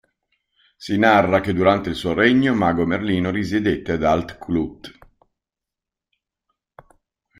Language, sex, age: Italian, male, 50-59